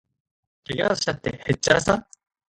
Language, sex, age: Japanese, male, 19-29